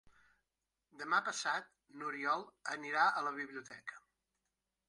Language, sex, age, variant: Catalan, male, 60-69, Central